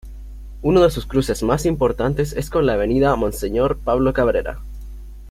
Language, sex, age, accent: Spanish, male, under 19, Chileno: Chile, Cuyo